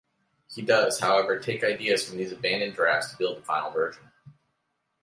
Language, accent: English, United States English